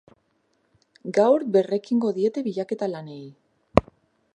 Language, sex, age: Basque, female, 19-29